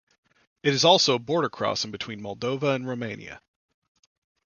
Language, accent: English, United States English